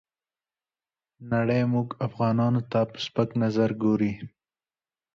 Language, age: Pashto, 19-29